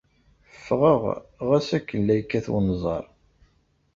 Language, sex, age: Kabyle, male, 30-39